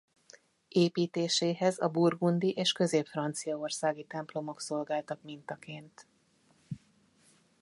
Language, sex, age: Hungarian, female, 40-49